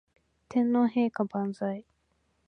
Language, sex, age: Japanese, female, 19-29